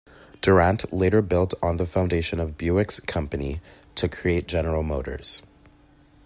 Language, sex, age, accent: English, male, 19-29, United States English